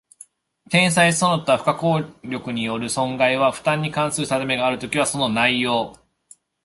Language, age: Japanese, 40-49